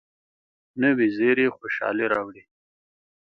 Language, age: Pashto, 19-29